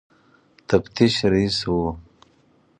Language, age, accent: Pashto, 30-39, کندهارۍ لهجه